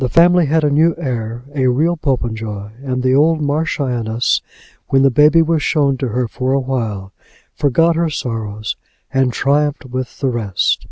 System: none